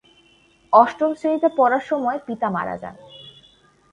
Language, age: Bengali, 19-29